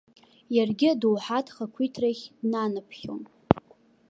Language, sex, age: Abkhazian, female, under 19